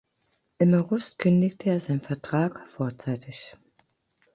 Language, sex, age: German, female, 40-49